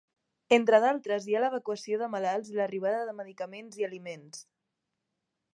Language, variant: Catalan, Central